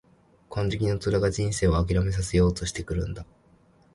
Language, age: Japanese, 19-29